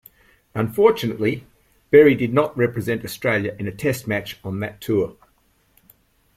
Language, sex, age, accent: English, male, 60-69, Australian English